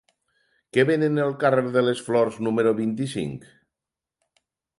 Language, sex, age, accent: Catalan, male, 60-69, valencià